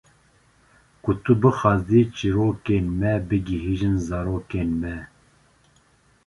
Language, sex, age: Kurdish, male, 30-39